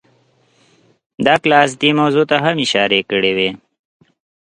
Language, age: Pashto, 19-29